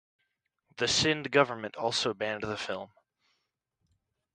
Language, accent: English, United States English